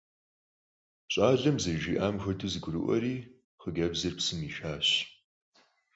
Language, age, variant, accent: Kabardian, 19-29, Адыгэбзэ (Къэбэрдей, Кирил, псоми зэдай), Джылэхъстэней (Gilahsteney)